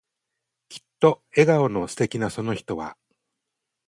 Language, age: Japanese, 60-69